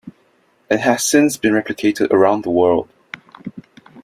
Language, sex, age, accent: English, male, 19-29, Singaporean English